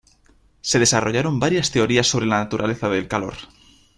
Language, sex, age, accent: Spanish, male, under 19, España: Norte peninsular (Asturias, Castilla y León, Cantabria, País Vasco, Navarra, Aragón, La Rioja, Guadalajara, Cuenca)